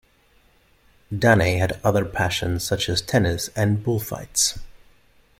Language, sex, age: English, male, 30-39